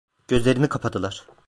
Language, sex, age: Turkish, male, 19-29